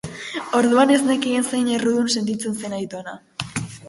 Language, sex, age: Basque, female, under 19